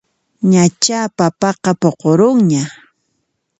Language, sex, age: Puno Quechua, female, 40-49